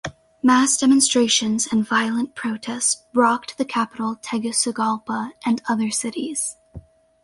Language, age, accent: English, under 19, United States English